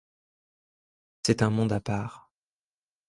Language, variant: French, Français de métropole